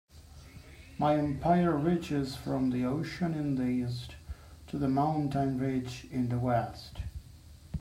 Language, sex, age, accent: English, male, 30-39, United States English